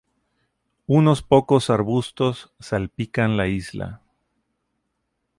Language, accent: Spanish, México